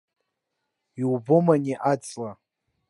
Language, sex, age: Abkhazian, male, 19-29